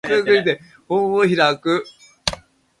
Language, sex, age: Japanese, male, 70-79